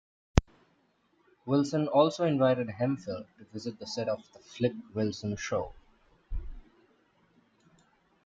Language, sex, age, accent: English, male, 19-29, India and South Asia (India, Pakistan, Sri Lanka)